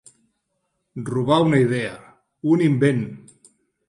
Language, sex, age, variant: Catalan, male, 50-59, Central